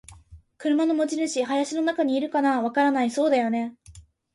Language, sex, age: Japanese, female, under 19